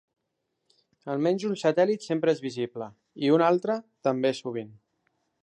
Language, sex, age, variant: Catalan, male, 19-29, Central